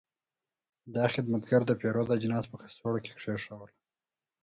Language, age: Pashto, 30-39